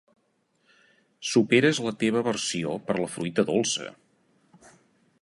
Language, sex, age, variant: Catalan, male, 50-59, Central